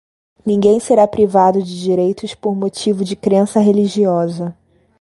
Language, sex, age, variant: Portuguese, female, 30-39, Portuguese (Brasil)